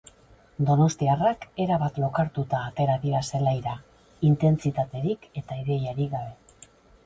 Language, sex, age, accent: Basque, female, 50-59, Mendebalekoa (Araba, Bizkaia, Gipuzkoako mendebaleko herri batzuk)